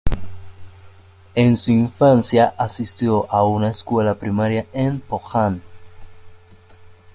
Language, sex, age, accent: Spanish, male, under 19, Caribe: Cuba, Venezuela, Puerto Rico, República Dominicana, Panamá, Colombia caribeña, México caribeño, Costa del golfo de México